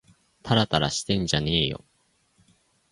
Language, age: Japanese, under 19